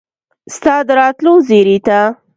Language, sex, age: Pashto, female, 19-29